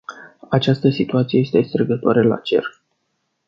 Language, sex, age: Romanian, male, 19-29